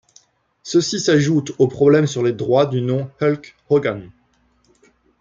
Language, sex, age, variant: French, male, 19-29, Français de métropole